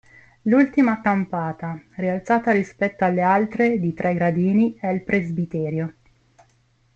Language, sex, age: Italian, female, 19-29